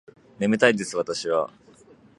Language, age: Japanese, 19-29